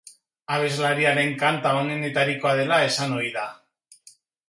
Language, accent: Basque, Erdialdekoa edo Nafarra (Gipuzkoa, Nafarroa)